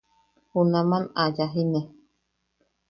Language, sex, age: Yaqui, female, 30-39